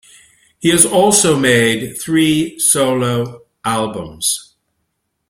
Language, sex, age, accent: English, male, 60-69, United States English